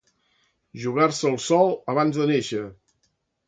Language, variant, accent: Catalan, Central, central